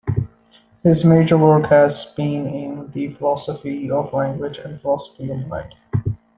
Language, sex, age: English, male, 19-29